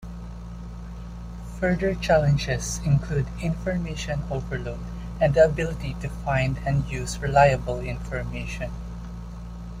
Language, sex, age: English, male, 19-29